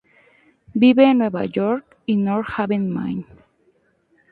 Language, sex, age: Spanish, female, 19-29